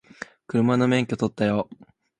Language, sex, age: Japanese, male, under 19